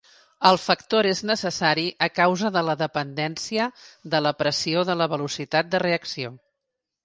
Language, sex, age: Catalan, female, 50-59